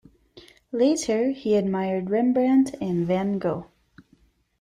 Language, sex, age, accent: English, female, 19-29, United States English